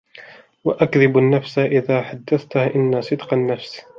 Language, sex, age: Arabic, male, 19-29